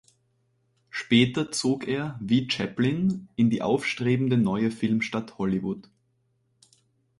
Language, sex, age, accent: German, male, 19-29, Österreichisches Deutsch